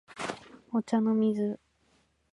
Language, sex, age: Japanese, female, 19-29